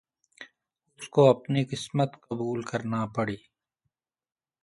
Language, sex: Urdu, male